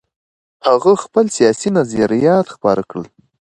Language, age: Pashto, 19-29